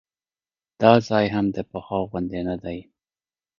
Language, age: Pashto, 30-39